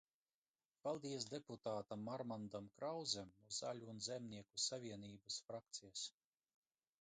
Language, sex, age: Latvian, male, 40-49